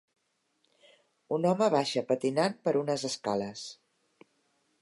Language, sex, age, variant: Catalan, female, 60-69, Central